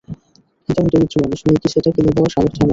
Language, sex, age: Bengali, male, 19-29